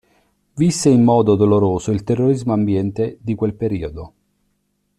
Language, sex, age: Italian, male, 50-59